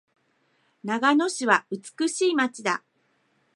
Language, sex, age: Japanese, female, 50-59